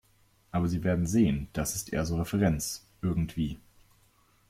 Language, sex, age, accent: German, male, 19-29, Deutschland Deutsch